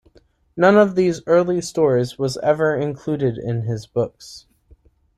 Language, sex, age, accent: English, male, 19-29, United States English